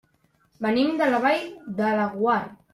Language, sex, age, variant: Catalan, male, under 19, Central